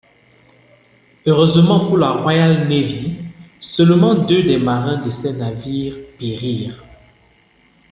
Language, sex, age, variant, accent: French, male, 19-29, Français d'Afrique subsaharienne et des îles africaines, Français du Cameroun